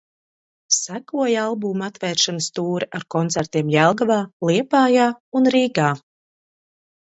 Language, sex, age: Latvian, female, 30-39